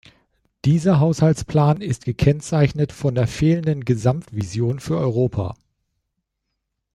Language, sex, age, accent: German, male, 40-49, Deutschland Deutsch